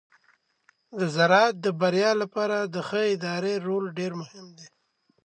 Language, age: Pashto, 40-49